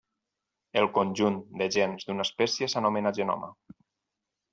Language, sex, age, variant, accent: Catalan, male, 40-49, Valencià septentrional, valencià